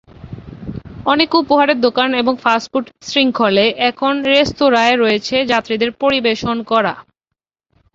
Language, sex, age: Bengali, female, 19-29